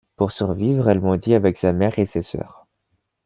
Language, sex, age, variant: French, male, 19-29, Français de métropole